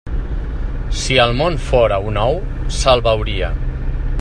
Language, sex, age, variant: Catalan, male, 40-49, Central